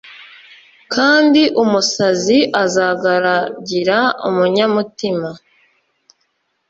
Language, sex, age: Kinyarwanda, female, 19-29